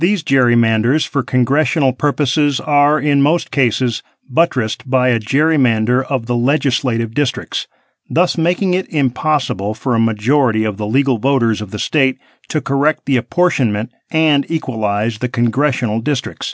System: none